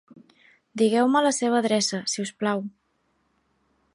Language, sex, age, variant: Catalan, female, 19-29, Balear